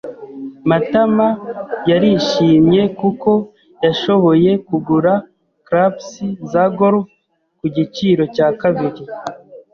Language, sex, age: Kinyarwanda, male, 30-39